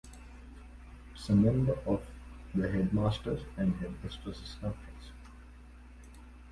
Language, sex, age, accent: English, male, 19-29, India and South Asia (India, Pakistan, Sri Lanka)